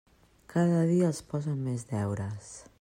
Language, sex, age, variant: Catalan, female, 50-59, Central